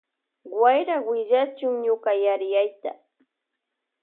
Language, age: Loja Highland Quichua, 40-49